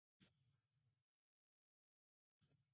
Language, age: Japanese, 19-29